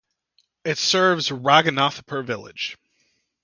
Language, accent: English, United States English